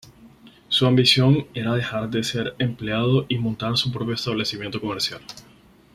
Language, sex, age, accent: Spanish, male, 19-29, Caribe: Cuba, Venezuela, Puerto Rico, República Dominicana, Panamá, Colombia caribeña, México caribeño, Costa del golfo de México